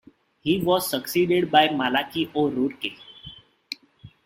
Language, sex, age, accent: English, male, 19-29, India and South Asia (India, Pakistan, Sri Lanka)